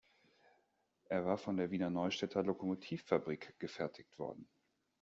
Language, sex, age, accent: German, male, 30-39, Deutschland Deutsch